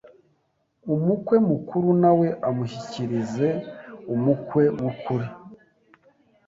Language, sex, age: Kinyarwanda, male, 19-29